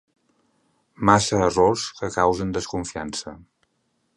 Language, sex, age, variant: Catalan, male, 50-59, Central